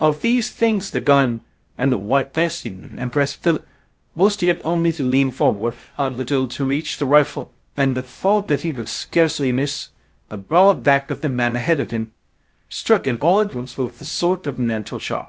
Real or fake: fake